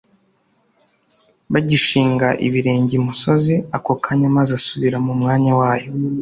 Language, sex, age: Kinyarwanda, male, under 19